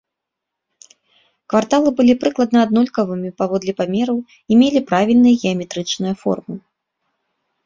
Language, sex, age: Belarusian, female, 40-49